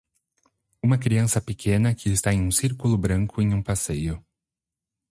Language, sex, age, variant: Portuguese, male, 30-39, Portuguese (Brasil)